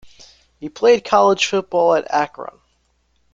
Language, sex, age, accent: English, male, under 19, United States English